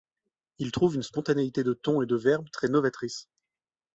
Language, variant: French, Français de métropole